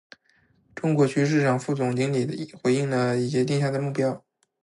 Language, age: Chinese, 19-29